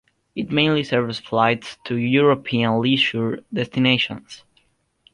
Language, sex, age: English, male, under 19